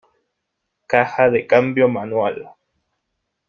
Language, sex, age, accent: Spanish, male, 19-29, Andino-Pacífico: Colombia, Perú, Ecuador, oeste de Bolivia y Venezuela andina